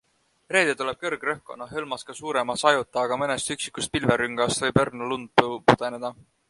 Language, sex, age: Estonian, male, 19-29